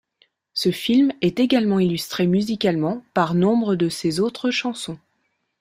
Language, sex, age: French, female, 30-39